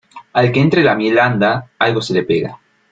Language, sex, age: Spanish, male, 19-29